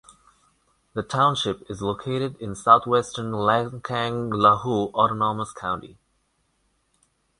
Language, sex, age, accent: English, male, 19-29, India and South Asia (India, Pakistan, Sri Lanka)